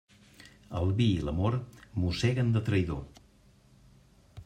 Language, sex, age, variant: Catalan, male, 50-59, Central